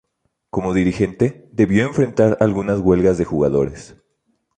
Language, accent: Spanish, México